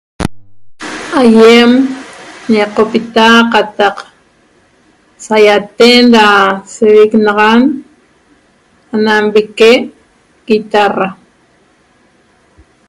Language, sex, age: Toba, female, 40-49